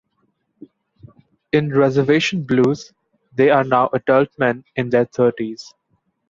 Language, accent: English, India and South Asia (India, Pakistan, Sri Lanka)